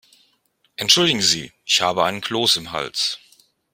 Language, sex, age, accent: German, male, 50-59, Deutschland Deutsch